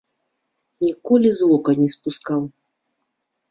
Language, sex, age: Belarusian, female, 40-49